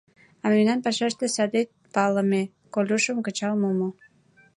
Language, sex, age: Mari, female, 19-29